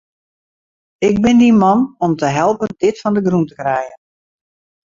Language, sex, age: Western Frisian, female, 50-59